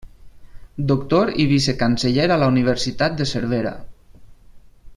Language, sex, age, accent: Catalan, male, 30-39, valencià